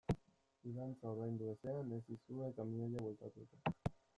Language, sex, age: Basque, male, 19-29